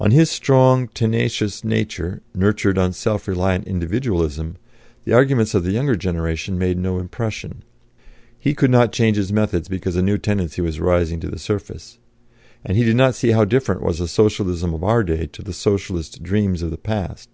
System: none